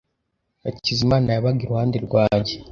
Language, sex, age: Kinyarwanda, male, under 19